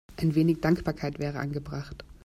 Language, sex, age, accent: German, female, 30-39, Österreichisches Deutsch